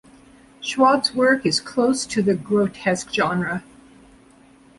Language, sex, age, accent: English, female, 50-59, United States English